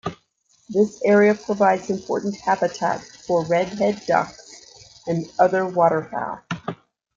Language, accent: English, United States English